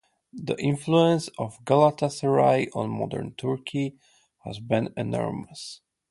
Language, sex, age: English, male, 30-39